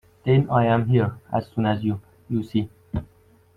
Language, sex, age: English, male, 19-29